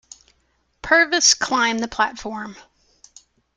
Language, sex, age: English, female, 40-49